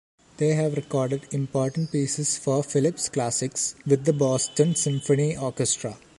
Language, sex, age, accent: English, male, under 19, India and South Asia (India, Pakistan, Sri Lanka)